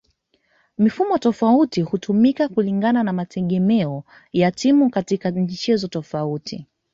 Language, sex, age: Swahili, female, 19-29